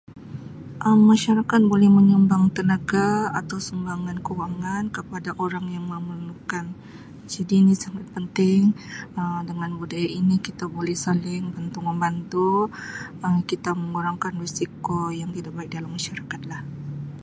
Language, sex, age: Sabah Malay, female, 40-49